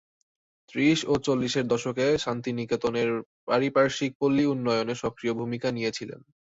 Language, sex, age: Bengali, male, 19-29